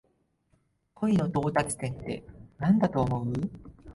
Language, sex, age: Japanese, male, 19-29